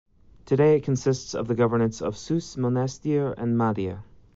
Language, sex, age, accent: English, male, 30-39, Canadian English